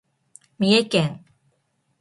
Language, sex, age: Japanese, female, 19-29